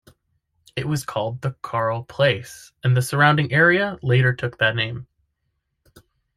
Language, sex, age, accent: English, male, 30-39, United States English